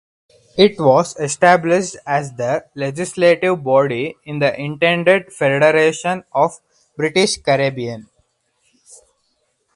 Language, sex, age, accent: English, male, 19-29, India and South Asia (India, Pakistan, Sri Lanka)